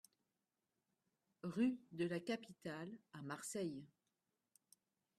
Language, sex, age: French, female, 50-59